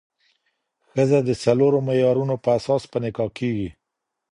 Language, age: Pashto, 50-59